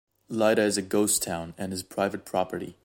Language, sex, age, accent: English, male, 19-29, United States English